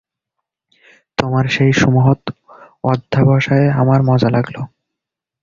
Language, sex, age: Bengali, male, 19-29